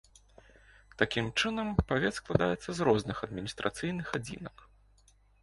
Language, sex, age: Belarusian, male, 19-29